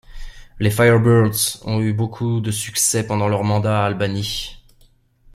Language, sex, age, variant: French, male, 30-39, Français de métropole